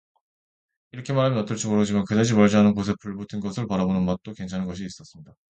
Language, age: Korean, 30-39